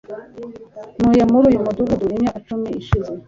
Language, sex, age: Kinyarwanda, female, 30-39